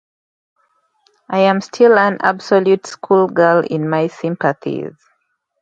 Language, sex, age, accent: English, female, 19-29, England English